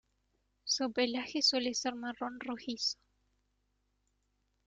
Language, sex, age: Spanish, female, 19-29